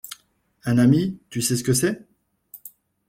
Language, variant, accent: French, Français d'Afrique subsaharienne et des îles africaines, Français de Madagascar